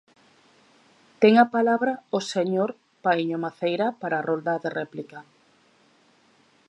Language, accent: Galician, Atlántico (seseo e gheada)